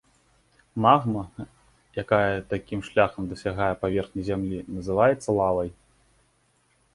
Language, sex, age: Belarusian, male, 19-29